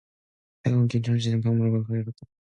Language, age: Korean, 19-29